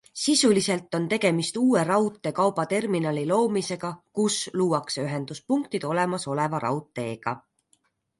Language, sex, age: Estonian, female, 30-39